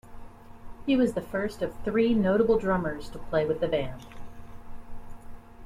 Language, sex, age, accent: English, female, 50-59, United States English